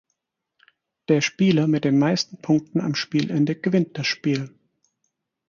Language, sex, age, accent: German, male, 30-39, Deutschland Deutsch